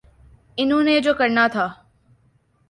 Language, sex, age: Urdu, female, 19-29